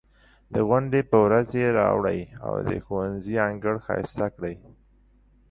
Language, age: Pashto, 40-49